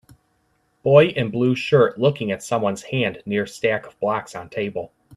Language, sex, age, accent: English, male, 19-29, United States English